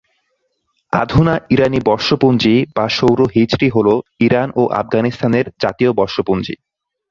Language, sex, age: Bengali, male, 19-29